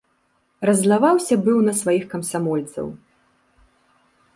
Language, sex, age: Belarusian, female, 30-39